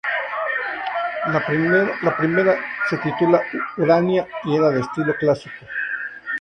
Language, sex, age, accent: Spanish, male, 50-59, México